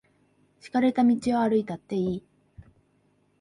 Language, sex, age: Japanese, female, 19-29